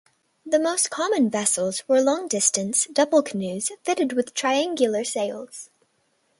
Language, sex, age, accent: English, female, under 19, United States English